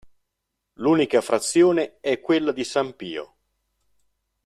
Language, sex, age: Italian, male, 50-59